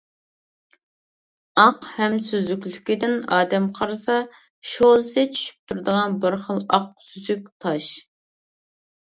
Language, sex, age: Uyghur, female, 19-29